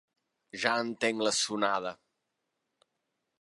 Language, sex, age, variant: Catalan, male, 50-59, Nord-Occidental